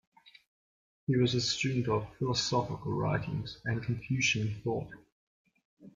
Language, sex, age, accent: English, male, 19-29, Australian English